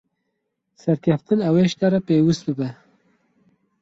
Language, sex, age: Kurdish, male, 30-39